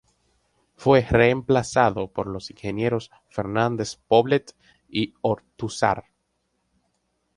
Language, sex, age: Spanish, male, under 19